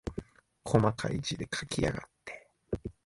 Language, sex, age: Japanese, male, 19-29